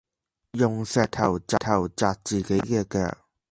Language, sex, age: Cantonese, male, under 19